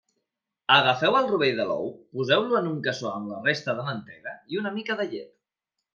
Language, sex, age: Catalan, male, 30-39